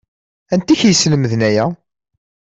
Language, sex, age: Kabyle, male, 30-39